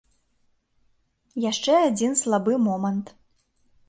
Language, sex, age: Belarusian, female, 19-29